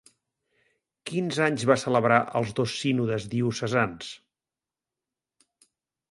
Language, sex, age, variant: Catalan, male, 50-59, Central